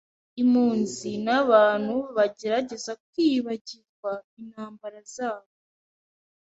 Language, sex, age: Kinyarwanda, female, 19-29